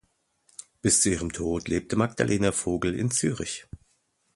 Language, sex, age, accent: German, male, 40-49, Deutschland Deutsch